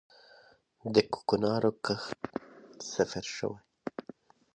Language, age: Pashto, 19-29